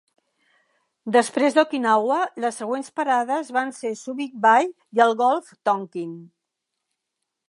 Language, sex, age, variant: Catalan, female, 70-79, Central